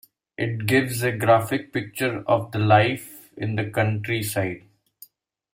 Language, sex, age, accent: English, male, 30-39, India and South Asia (India, Pakistan, Sri Lanka)